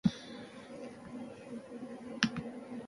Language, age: Basque, under 19